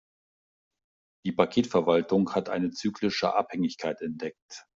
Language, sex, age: German, male, 50-59